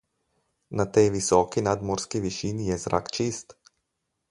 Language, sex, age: Slovenian, male, 40-49